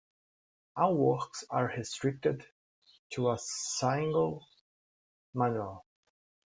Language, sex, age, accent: English, male, 30-39, United States English